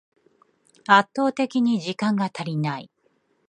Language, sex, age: Japanese, female, 40-49